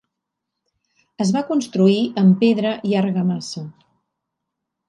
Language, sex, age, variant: Catalan, female, 50-59, Central